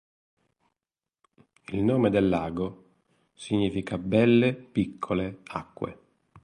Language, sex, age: Italian, male, 40-49